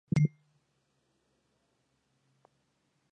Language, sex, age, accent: Spanish, female, 19-29, México